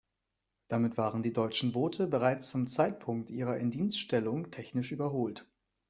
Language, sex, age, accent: German, male, 19-29, Deutschland Deutsch